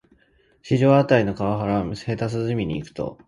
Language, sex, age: Japanese, male, 19-29